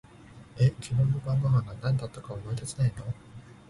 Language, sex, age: Japanese, male, 19-29